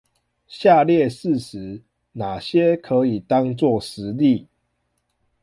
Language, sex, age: Chinese, male, 19-29